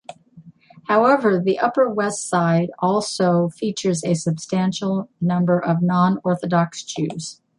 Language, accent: English, United States English